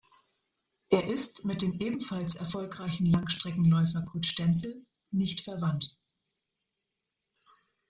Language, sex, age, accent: German, female, 40-49, Deutschland Deutsch